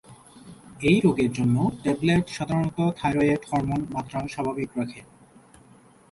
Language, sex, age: Bengali, male, 19-29